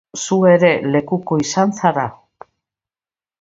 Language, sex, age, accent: Basque, female, 60-69, Mendebalekoa (Araba, Bizkaia, Gipuzkoako mendebaleko herri batzuk)